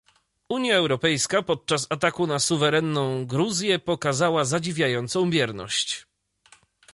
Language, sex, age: Polish, male, 30-39